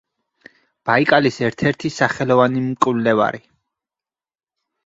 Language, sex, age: Georgian, male, 30-39